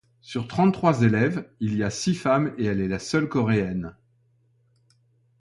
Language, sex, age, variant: French, male, 60-69, Français de métropole